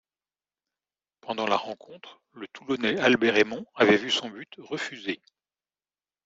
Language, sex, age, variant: French, male, 50-59, Français de métropole